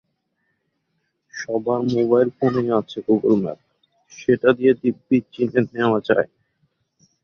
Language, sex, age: Bengali, male, 19-29